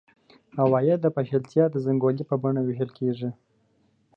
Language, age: Pashto, 19-29